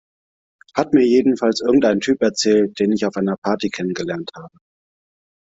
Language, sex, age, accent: German, male, 40-49, Deutschland Deutsch